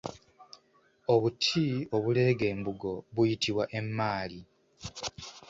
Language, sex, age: Ganda, male, 19-29